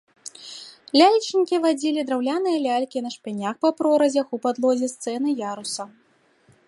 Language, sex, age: Belarusian, female, 19-29